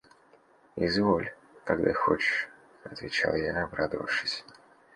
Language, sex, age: Russian, male, 19-29